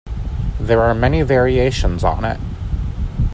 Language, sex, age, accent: English, male, 19-29, United States English